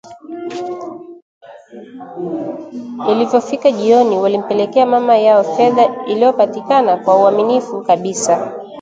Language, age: Swahili, 19-29